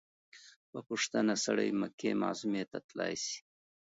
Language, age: Pashto, 40-49